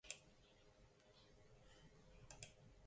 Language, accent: Basque, Erdialdekoa edo Nafarra (Gipuzkoa, Nafarroa)